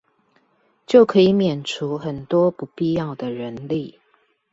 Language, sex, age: Chinese, female, 50-59